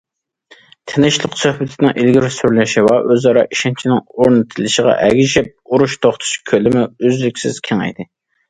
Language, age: Uyghur, under 19